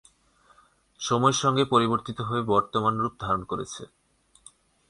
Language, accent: Bengali, Bangladeshi